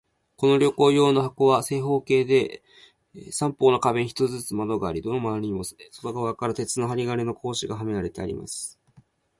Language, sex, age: Japanese, male, 19-29